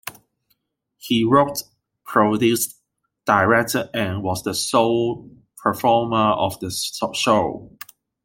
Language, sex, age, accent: English, male, 19-29, Hong Kong English